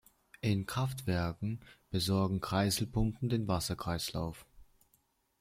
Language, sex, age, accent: German, male, under 19, Deutschland Deutsch